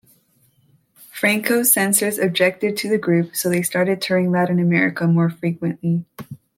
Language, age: English, under 19